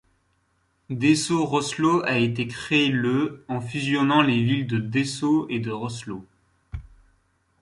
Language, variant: French, Français de métropole